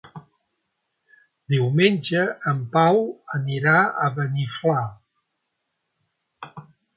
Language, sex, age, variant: Catalan, male, 60-69, Central